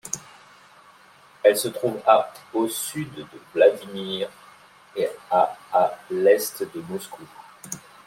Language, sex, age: French, male, 30-39